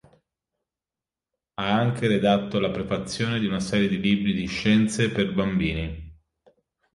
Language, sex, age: Italian, male, 30-39